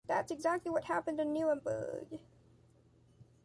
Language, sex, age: English, male, under 19